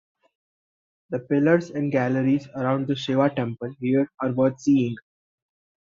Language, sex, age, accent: English, male, 19-29, India and South Asia (India, Pakistan, Sri Lanka)